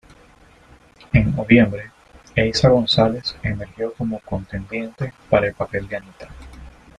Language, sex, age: Spanish, male, 30-39